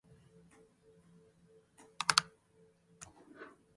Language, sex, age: Japanese, female, 19-29